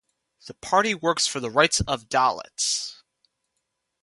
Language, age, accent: English, 19-29, United States English